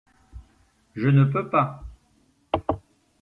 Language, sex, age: French, male, 60-69